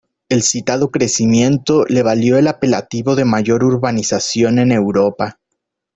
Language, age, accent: Spanish, 30-39, México